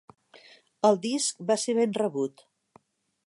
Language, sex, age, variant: Catalan, female, 60-69, Central